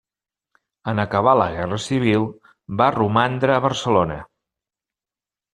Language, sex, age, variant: Catalan, male, 50-59, Central